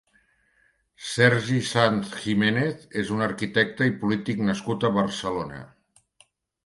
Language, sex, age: Catalan, male, 60-69